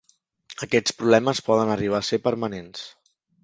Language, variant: Catalan, Central